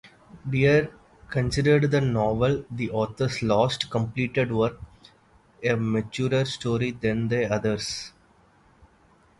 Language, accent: English, India and South Asia (India, Pakistan, Sri Lanka)